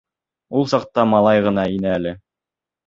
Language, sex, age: Bashkir, male, 19-29